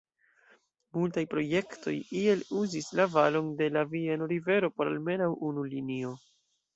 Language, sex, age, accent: Esperanto, male, under 19, Internacia